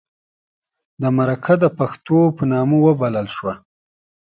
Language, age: Pashto, 19-29